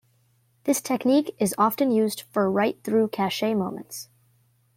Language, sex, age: English, female, under 19